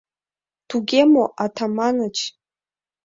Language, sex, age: Mari, female, 19-29